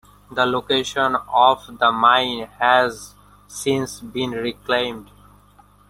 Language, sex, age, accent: English, male, 19-29, India and South Asia (India, Pakistan, Sri Lanka)